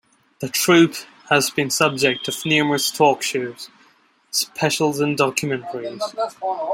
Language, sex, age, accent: English, male, 19-29, India and South Asia (India, Pakistan, Sri Lanka)